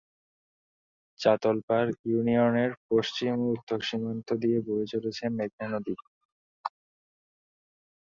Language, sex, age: Bengali, male, 19-29